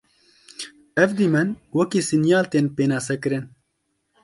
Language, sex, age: Kurdish, male, 19-29